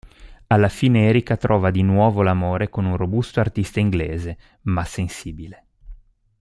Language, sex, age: Italian, male, 40-49